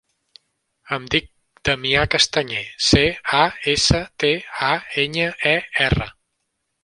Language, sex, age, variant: Catalan, male, 30-39, Central